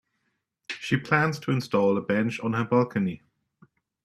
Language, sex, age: English, male, 40-49